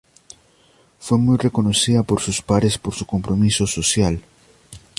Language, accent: Spanish, Andino-Pacífico: Colombia, Perú, Ecuador, oeste de Bolivia y Venezuela andina